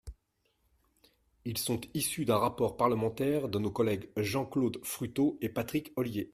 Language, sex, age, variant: French, male, 50-59, Français de métropole